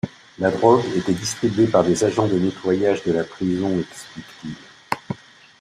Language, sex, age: French, male, 70-79